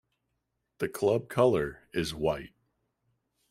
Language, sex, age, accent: English, male, 19-29, United States English